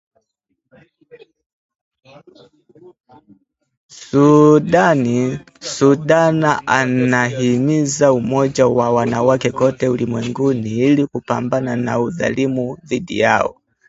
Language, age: Swahili, 19-29